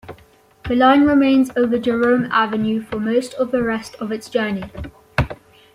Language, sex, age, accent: English, female, under 19, England English